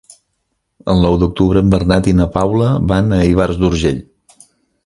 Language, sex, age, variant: Catalan, male, 50-59, Central